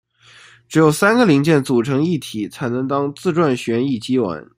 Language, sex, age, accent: Chinese, male, 19-29, 出生地：江苏省